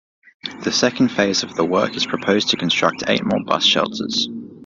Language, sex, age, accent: English, male, 19-29, Australian English